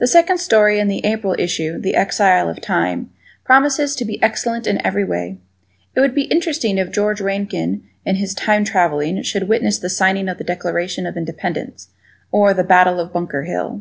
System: none